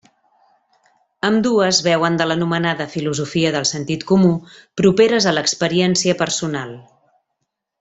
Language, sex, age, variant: Catalan, female, 40-49, Central